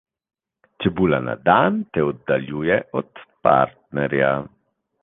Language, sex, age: Slovenian, male, 40-49